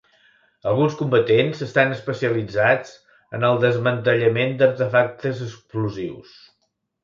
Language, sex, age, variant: Catalan, male, 60-69, Central